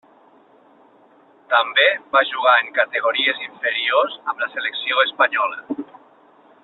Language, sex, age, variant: Catalan, male, 40-49, Nord-Occidental